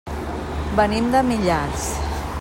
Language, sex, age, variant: Catalan, female, 50-59, Central